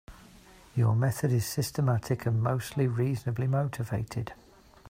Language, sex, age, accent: English, male, 40-49, England English